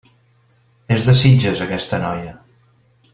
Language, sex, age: Catalan, male, 50-59